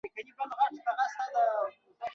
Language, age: Pashto, 19-29